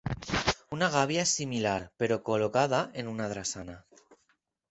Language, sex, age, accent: Catalan, male, 30-39, valencià; valencià meridional